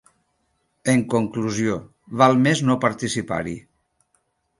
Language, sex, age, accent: Catalan, male, 50-59, valencià